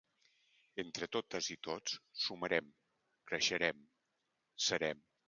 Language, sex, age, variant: Catalan, male, 60-69, Central